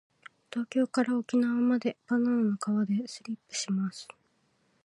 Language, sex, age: Japanese, female, 19-29